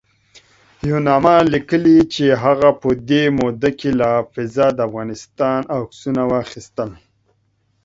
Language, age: Pashto, 30-39